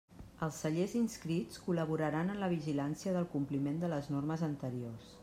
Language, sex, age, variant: Catalan, female, 40-49, Central